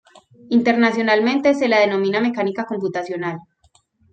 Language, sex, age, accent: Spanish, female, 30-39, Andino-Pacífico: Colombia, Perú, Ecuador, oeste de Bolivia y Venezuela andina